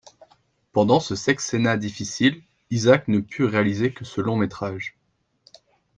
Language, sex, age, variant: French, male, 19-29, Français de métropole